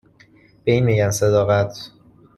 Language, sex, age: Persian, male, 19-29